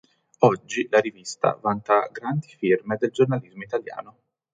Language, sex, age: Italian, male, 19-29